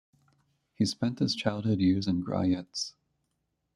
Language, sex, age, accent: English, male, 19-29, United States English